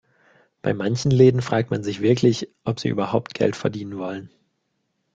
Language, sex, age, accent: German, male, 19-29, Deutschland Deutsch